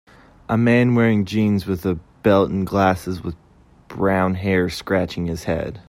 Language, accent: English, United States English